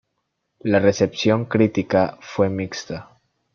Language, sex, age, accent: Spanish, male, under 19, Andino-Pacífico: Colombia, Perú, Ecuador, oeste de Bolivia y Venezuela andina